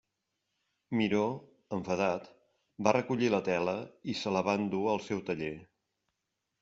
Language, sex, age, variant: Catalan, male, 50-59, Central